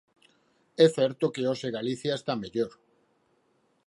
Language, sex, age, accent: Galician, male, 50-59, Normativo (estándar)